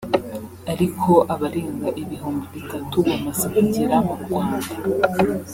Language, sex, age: Kinyarwanda, female, under 19